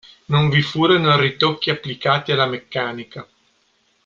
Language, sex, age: Italian, male, 30-39